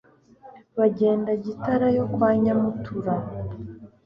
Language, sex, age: Kinyarwanda, female, 19-29